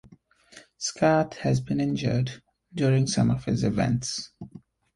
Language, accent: English, England English